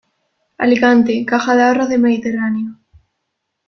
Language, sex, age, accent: Spanish, female, under 19, España: Sur peninsular (Andalucia, Extremadura, Murcia)